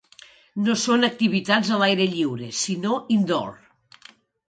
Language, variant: Catalan, Nord-Occidental